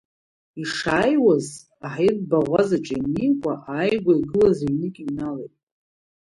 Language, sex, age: Abkhazian, female, 40-49